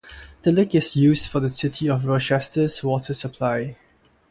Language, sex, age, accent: English, male, 19-29, United States English; Singaporean English